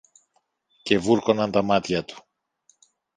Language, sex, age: Greek, male, 50-59